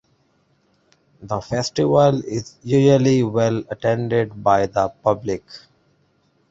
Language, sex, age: English, male, 19-29